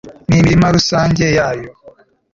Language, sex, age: Kinyarwanda, male, 19-29